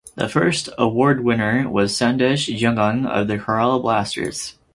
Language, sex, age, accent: English, male, 19-29, United States English